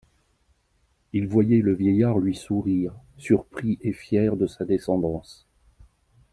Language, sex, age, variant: French, male, 50-59, Français de métropole